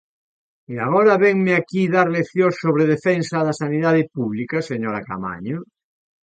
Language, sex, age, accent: Galician, male, 60-69, Atlántico (seseo e gheada)